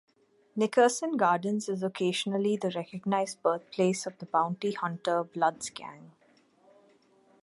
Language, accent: English, India and South Asia (India, Pakistan, Sri Lanka)